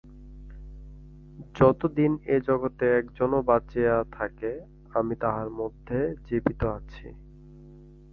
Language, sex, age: Bengali, male, 19-29